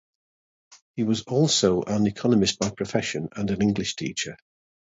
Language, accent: English, yorkshire